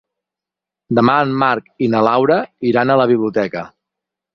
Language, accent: Catalan, nord-oriental